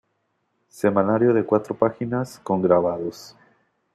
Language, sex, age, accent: Spanish, male, 30-39, México